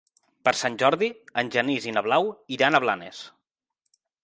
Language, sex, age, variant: Catalan, male, 30-39, Central